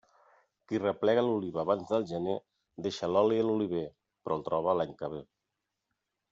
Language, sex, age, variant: Catalan, male, 40-49, Central